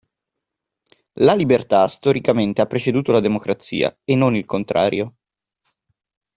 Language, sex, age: Italian, male, 19-29